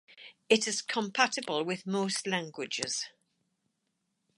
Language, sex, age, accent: English, female, 80-89, England English